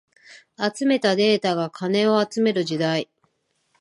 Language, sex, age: Japanese, female, 40-49